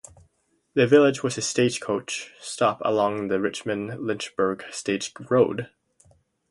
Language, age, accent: English, 19-29, United States English